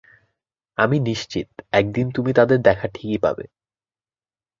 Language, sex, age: Bengali, male, under 19